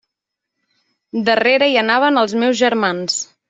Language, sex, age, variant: Catalan, female, 19-29, Central